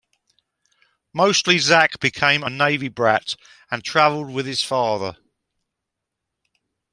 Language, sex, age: English, male, 70-79